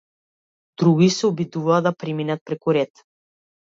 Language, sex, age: Macedonian, female, 30-39